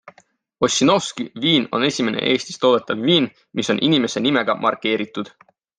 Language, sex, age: Estonian, male, 19-29